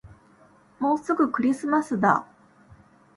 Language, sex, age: Japanese, female, 40-49